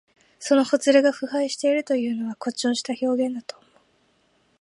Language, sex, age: Japanese, female, 19-29